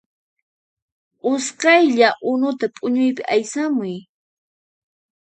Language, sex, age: Puno Quechua, female, 19-29